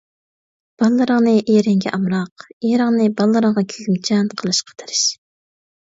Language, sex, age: Uyghur, female, 30-39